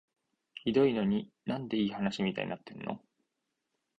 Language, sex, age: Japanese, male, 19-29